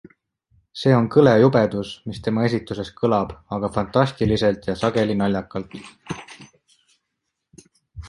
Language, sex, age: Estonian, male, 19-29